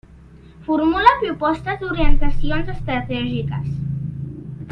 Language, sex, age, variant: Catalan, male, under 19, Central